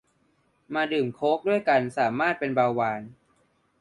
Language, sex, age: Thai, male, under 19